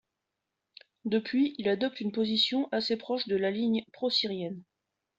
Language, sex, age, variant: French, female, 30-39, Français de métropole